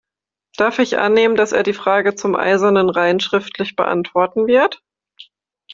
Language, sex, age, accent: German, female, 19-29, Deutschland Deutsch